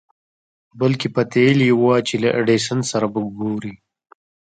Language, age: Pashto, 19-29